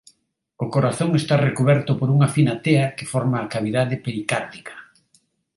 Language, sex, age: Galician, male, 50-59